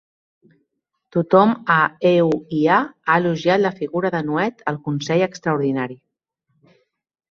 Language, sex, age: Catalan, female, 30-39